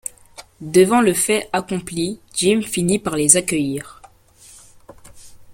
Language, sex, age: French, male, under 19